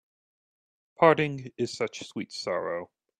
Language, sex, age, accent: English, male, 30-39, United States English